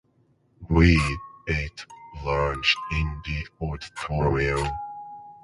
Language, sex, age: English, male, 40-49